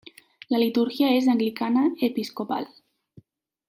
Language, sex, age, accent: Spanish, female, 19-29, España: Centro-Sur peninsular (Madrid, Toledo, Castilla-La Mancha)